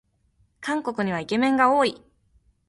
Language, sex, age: Japanese, female, 19-29